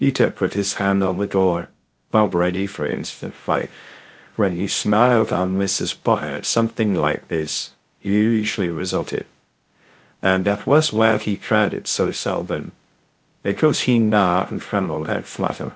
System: TTS, VITS